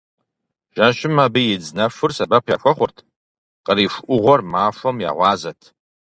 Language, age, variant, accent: Kabardian, 40-49, Адыгэбзэ (Къэбэрдей, Кирил, псоми зэдай), Джылэхъстэней (Gilahsteney)